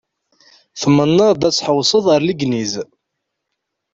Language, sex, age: Kabyle, male, 19-29